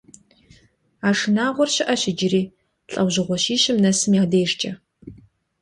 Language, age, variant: Kabardian, 30-39, Адыгэбзэ (Къэбэрдей, Кирил, псоми зэдай)